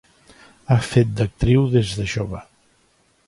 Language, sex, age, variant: Catalan, male, 60-69, Central